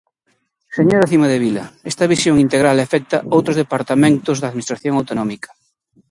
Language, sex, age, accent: Galician, male, 30-39, Oriental (común en zona oriental)